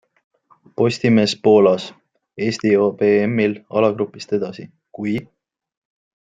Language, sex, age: Estonian, male, 19-29